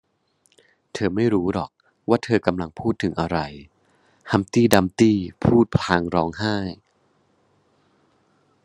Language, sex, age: Thai, male, 19-29